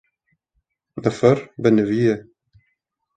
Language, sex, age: Kurdish, male, 19-29